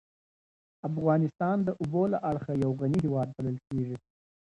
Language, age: Pashto, 19-29